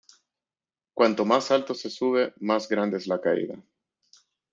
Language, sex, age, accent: Spanish, male, 30-39, América central